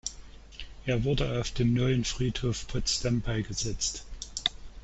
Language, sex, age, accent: German, male, 50-59, Deutschland Deutsch